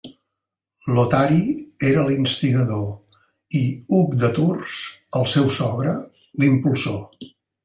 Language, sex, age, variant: Catalan, male, 60-69, Central